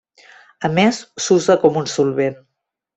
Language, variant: Catalan, Central